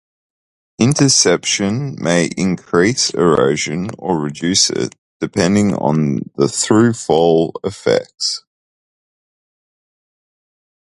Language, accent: English, Australian English